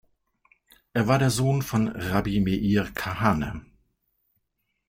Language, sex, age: German, male, 50-59